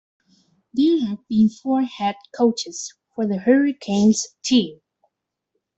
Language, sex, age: English, female, under 19